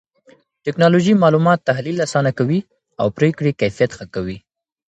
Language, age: Pashto, 19-29